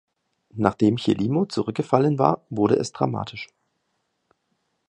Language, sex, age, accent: German, male, 30-39, Deutschland Deutsch